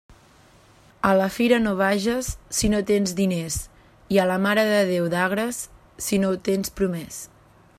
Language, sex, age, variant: Catalan, female, 19-29, Central